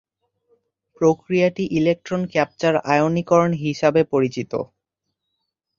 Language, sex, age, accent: Bengali, male, under 19, প্রমিত